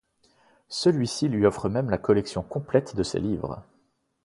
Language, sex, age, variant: French, male, 30-39, Français de métropole